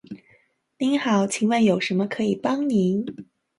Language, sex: Chinese, female